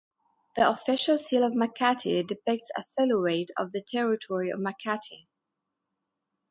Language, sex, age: English, female, 30-39